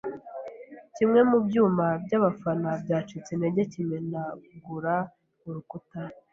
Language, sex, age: Kinyarwanda, female, 19-29